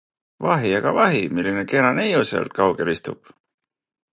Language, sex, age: Estonian, male, 40-49